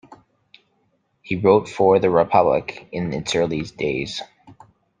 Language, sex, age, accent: English, male, 30-39, Canadian English